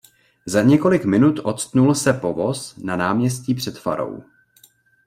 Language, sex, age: Czech, male, 19-29